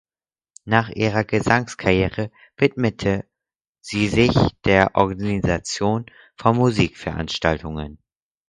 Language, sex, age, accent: German, male, under 19, Deutschland Deutsch